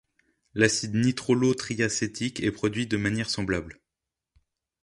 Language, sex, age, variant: French, male, 19-29, Français de métropole